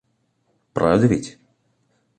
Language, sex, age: Russian, male, 19-29